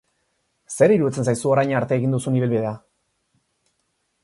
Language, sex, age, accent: Basque, male, 19-29, Erdialdekoa edo Nafarra (Gipuzkoa, Nafarroa)